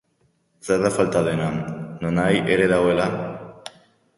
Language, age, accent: Basque, under 19, Erdialdekoa edo Nafarra (Gipuzkoa, Nafarroa)